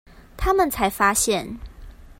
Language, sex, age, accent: Chinese, female, 19-29, 出生地：臺北市